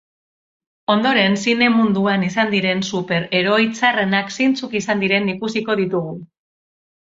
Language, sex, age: Basque, female, 40-49